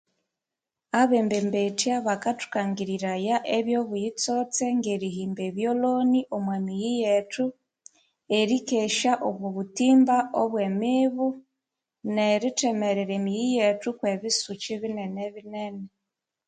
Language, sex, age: Konzo, female, 30-39